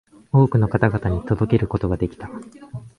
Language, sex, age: Japanese, male, 19-29